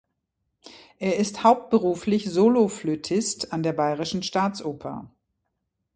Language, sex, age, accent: German, female, 50-59, Deutschland Deutsch